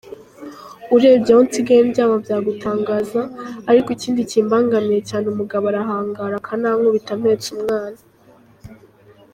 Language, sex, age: Kinyarwanda, female, under 19